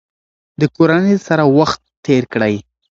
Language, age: Pashto, 19-29